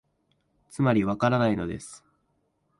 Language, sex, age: Japanese, male, 19-29